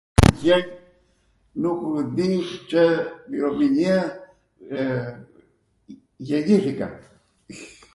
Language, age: Arvanitika Albanian, 70-79